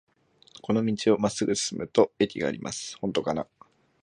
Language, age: Japanese, 19-29